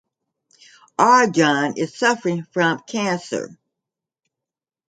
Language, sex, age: English, female, 60-69